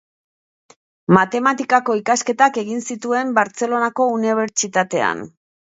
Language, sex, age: Basque, female, 50-59